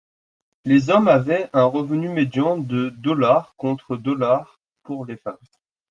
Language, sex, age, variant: French, male, 19-29, Français de métropole